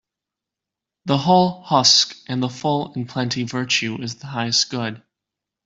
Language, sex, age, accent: English, male, 19-29, United States English